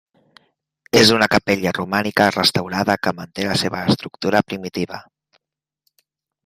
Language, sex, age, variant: Catalan, male, 19-29, Central